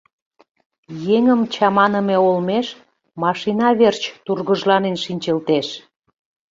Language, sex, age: Mari, female, 40-49